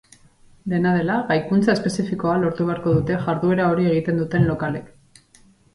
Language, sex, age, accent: Basque, female, 40-49, Erdialdekoa edo Nafarra (Gipuzkoa, Nafarroa)